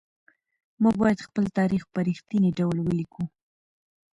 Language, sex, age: Pashto, female, 19-29